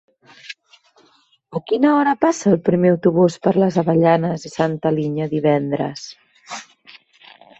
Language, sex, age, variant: Catalan, female, 30-39, Central